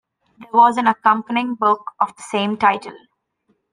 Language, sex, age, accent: English, female, 19-29, India and South Asia (India, Pakistan, Sri Lanka)